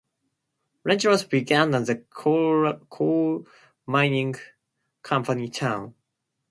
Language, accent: English, United States English